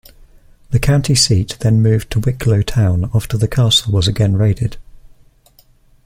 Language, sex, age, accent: English, male, 19-29, England English